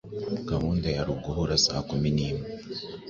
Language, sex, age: Kinyarwanda, male, 19-29